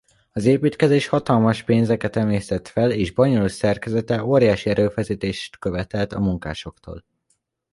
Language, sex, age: Hungarian, male, under 19